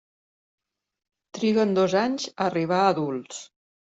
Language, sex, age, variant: Catalan, female, 50-59, Central